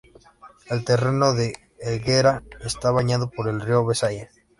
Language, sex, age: Spanish, male, 19-29